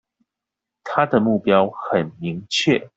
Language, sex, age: Chinese, male, 19-29